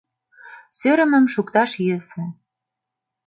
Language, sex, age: Mari, female, 30-39